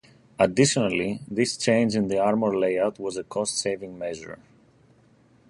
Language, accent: English, United States English